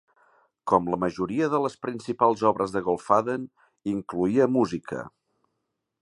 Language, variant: Catalan, Central